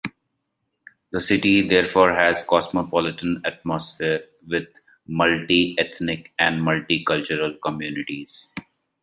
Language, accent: English, India and South Asia (India, Pakistan, Sri Lanka)